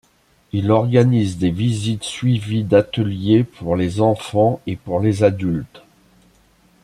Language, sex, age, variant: French, male, 50-59, Français de métropole